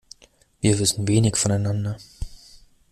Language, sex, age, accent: German, male, 30-39, Deutschland Deutsch